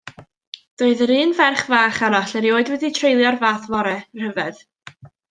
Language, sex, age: Welsh, female, 19-29